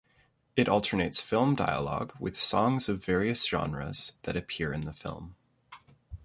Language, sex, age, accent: English, male, 30-39, Canadian English